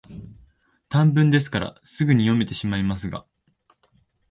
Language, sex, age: Japanese, male, 19-29